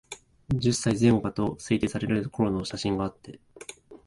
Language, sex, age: Japanese, male, 19-29